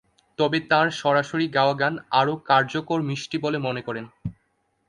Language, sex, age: Bengali, male, 19-29